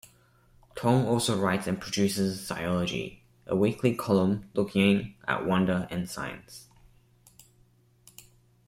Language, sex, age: English, male, 19-29